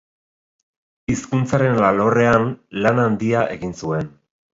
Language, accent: Basque, Erdialdekoa edo Nafarra (Gipuzkoa, Nafarroa)